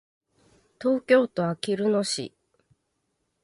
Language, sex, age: Japanese, female, 30-39